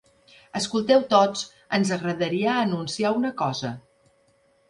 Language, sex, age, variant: Catalan, female, 50-59, Central